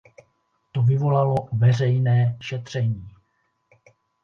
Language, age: Czech, 60-69